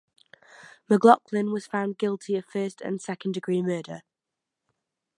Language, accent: English, England English; Welsh English